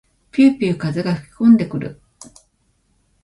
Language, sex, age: Japanese, female, 50-59